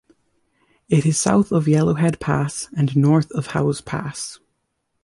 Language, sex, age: English, male, under 19